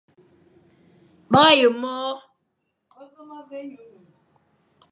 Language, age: Fang, under 19